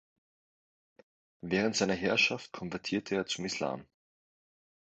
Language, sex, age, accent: German, male, 19-29, Österreichisches Deutsch